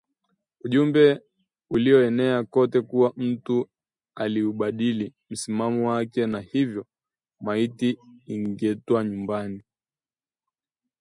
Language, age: Swahili, 19-29